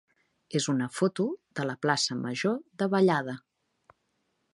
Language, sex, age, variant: Catalan, female, 40-49, Central